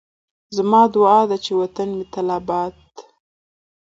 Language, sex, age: Pashto, female, 19-29